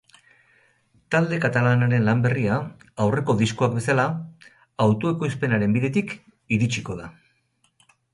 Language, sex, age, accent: Basque, male, 60-69, Erdialdekoa edo Nafarra (Gipuzkoa, Nafarroa)